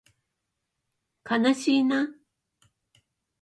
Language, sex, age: Japanese, female, 60-69